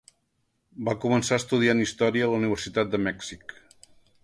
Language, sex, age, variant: Catalan, male, 50-59, Central